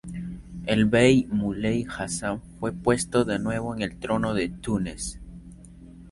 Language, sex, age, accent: Spanish, male, 19-29, Andino-Pacífico: Colombia, Perú, Ecuador, oeste de Bolivia y Venezuela andina